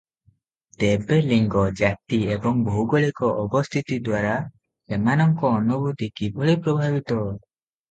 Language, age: Odia, 19-29